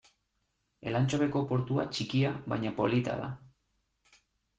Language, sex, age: Basque, male, 30-39